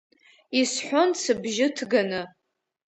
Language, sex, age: Abkhazian, female, under 19